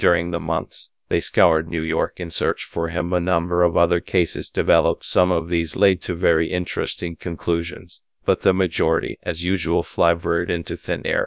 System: TTS, GradTTS